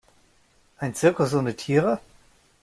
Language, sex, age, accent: German, male, 19-29, Deutschland Deutsch